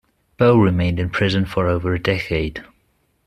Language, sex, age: English, male, 30-39